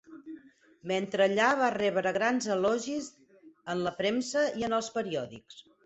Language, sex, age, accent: Catalan, female, 40-49, gironí